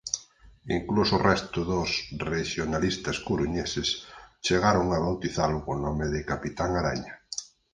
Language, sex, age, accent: Galician, male, 40-49, Oriental (común en zona oriental)